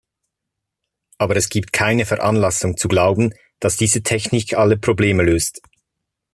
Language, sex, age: German, male, 30-39